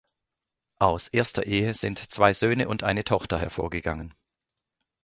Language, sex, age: German, male, 40-49